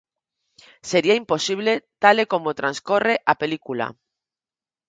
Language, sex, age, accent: Galician, female, 40-49, Normativo (estándar)